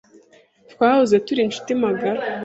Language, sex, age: Kinyarwanda, female, 19-29